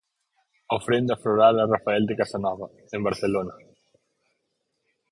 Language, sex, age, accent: Galician, male, 30-39, Central (gheada)